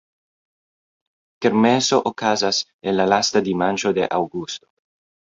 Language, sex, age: Esperanto, male, 19-29